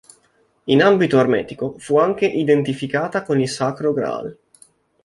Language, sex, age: Italian, male, 19-29